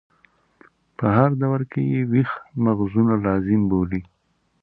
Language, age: Pashto, 30-39